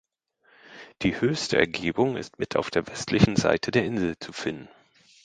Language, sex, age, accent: German, male, 40-49, Deutschland Deutsch; Hochdeutsch